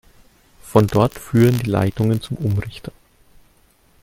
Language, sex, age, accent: German, male, 30-39, Deutschland Deutsch